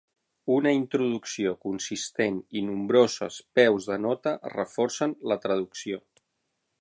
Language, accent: Catalan, balear; central